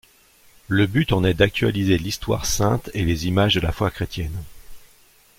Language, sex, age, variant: French, male, 40-49, Français de métropole